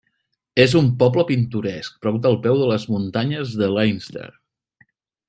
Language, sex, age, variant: Catalan, male, 40-49, Central